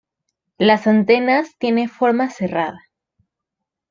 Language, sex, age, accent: Spanish, female, 19-29, México